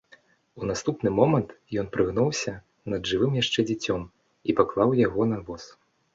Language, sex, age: Belarusian, male, 19-29